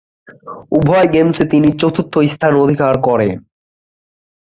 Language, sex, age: Bengali, male, 19-29